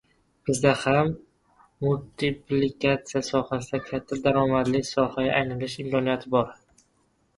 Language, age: Uzbek, 19-29